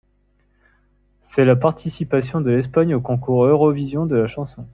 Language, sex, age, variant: French, male, 19-29, Français de métropole